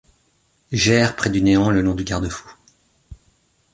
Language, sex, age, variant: French, male, 40-49, Français de métropole